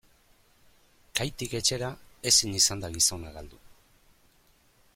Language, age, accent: Basque, 50-59, Erdialdekoa edo Nafarra (Gipuzkoa, Nafarroa)